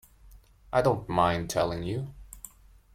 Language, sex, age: English, male, 19-29